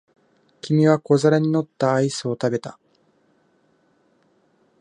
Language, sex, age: Japanese, male, 19-29